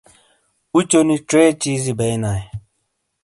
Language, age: Shina, 30-39